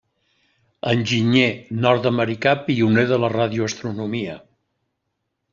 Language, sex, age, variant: Catalan, male, 70-79, Central